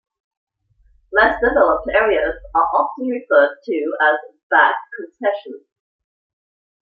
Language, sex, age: English, female, 50-59